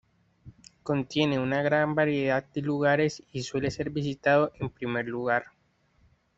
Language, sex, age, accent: Spanish, male, 19-29, Caribe: Cuba, Venezuela, Puerto Rico, República Dominicana, Panamá, Colombia caribeña, México caribeño, Costa del golfo de México